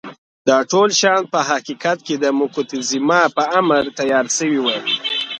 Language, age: Pashto, 19-29